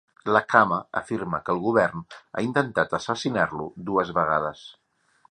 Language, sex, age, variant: Catalan, male, 50-59, Central